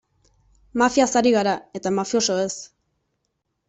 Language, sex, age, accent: Basque, female, 19-29, Erdialdekoa edo Nafarra (Gipuzkoa, Nafarroa)